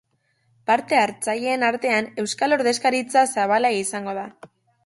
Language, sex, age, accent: Basque, female, under 19, Mendebalekoa (Araba, Bizkaia, Gipuzkoako mendebaleko herri batzuk)